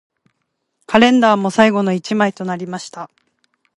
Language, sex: Japanese, female